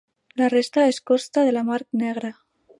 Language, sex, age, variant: Catalan, female, under 19, Alacantí